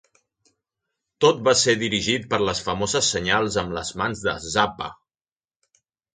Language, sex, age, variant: Catalan, male, 30-39, Central